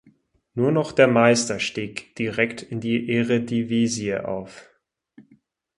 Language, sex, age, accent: German, male, 30-39, Deutschland Deutsch